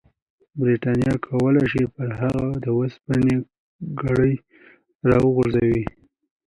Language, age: Pashto, 19-29